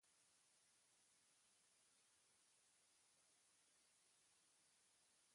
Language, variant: French, Français de métropole